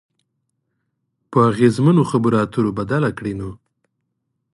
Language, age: Pashto, 30-39